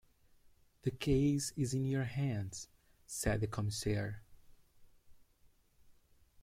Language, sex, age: English, male, 30-39